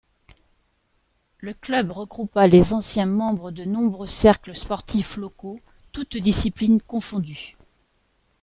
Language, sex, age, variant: French, female, 40-49, Français de métropole